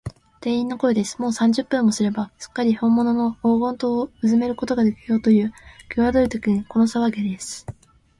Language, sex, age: Japanese, female, 19-29